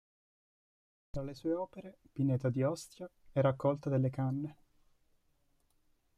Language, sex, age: Italian, male, 19-29